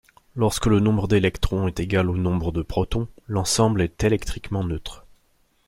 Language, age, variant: French, 30-39, Français de métropole